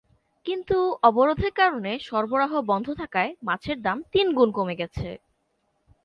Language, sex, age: Bengali, female, 19-29